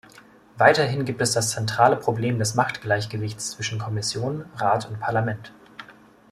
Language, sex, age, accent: German, male, 19-29, Deutschland Deutsch